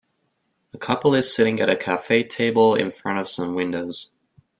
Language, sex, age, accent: English, male, 19-29, United States English